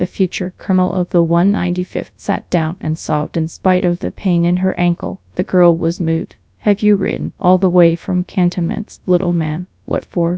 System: TTS, GradTTS